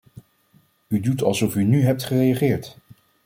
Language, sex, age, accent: Dutch, male, 40-49, Nederlands Nederlands